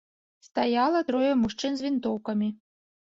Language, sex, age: Belarusian, female, 30-39